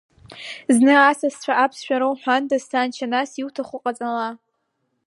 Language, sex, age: Abkhazian, female, 19-29